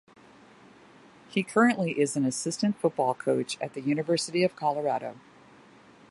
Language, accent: English, United States English